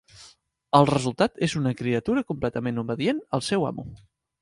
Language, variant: Catalan, Central